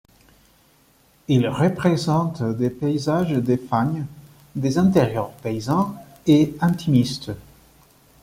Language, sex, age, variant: French, male, 30-39, Français de métropole